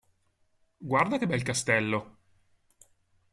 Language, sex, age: Italian, male, 30-39